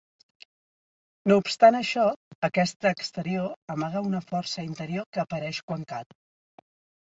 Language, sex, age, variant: Catalan, female, 40-49, Central